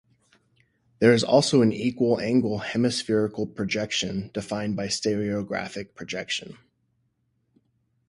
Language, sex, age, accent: English, male, 30-39, United States English